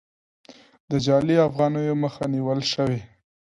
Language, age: Pashto, 19-29